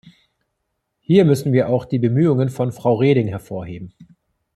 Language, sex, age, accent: German, male, 40-49, Deutschland Deutsch